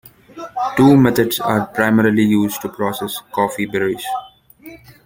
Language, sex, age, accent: English, male, 19-29, India and South Asia (India, Pakistan, Sri Lanka)